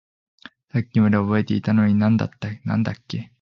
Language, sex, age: Japanese, male, 19-29